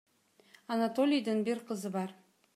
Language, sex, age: Kyrgyz, female, 30-39